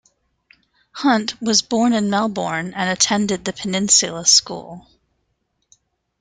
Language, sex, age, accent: English, female, 50-59, United States English